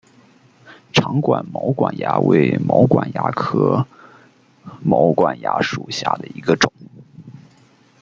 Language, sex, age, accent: Chinese, male, 19-29, 出生地：福建省